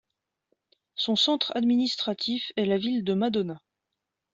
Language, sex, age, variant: French, female, 30-39, Français de métropole